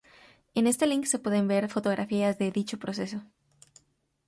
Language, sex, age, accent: Spanish, female, under 19, América central